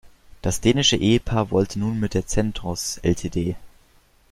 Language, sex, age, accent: German, male, under 19, Deutschland Deutsch